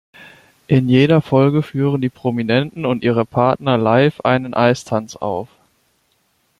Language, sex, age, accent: German, male, 19-29, Deutschland Deutsch